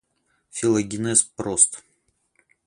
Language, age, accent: Russian, 19-29, Русский